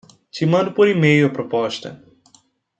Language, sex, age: Portuguese, male, 30-39